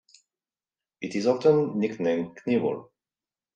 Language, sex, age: English, male, 30-39